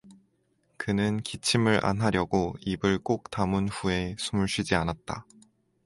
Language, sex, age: Korean, male, 19-29